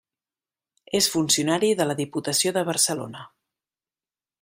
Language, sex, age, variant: Catalan, female, 30-39, Central